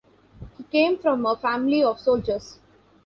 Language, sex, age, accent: English, female, 19-29, India and South Asia (India, Pakistan, Sri Lanka)